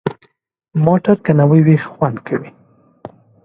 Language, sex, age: Pashto, male, 19-29